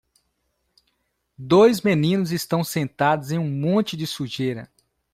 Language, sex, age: Portuguese, male, 40-49